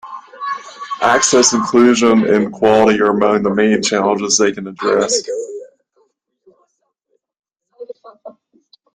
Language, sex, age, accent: English, male, 40-49, United States English